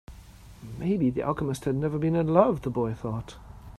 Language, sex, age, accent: English, male, 40-49, Canadian English